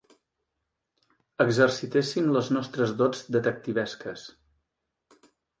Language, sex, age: Catalan, male, 40-49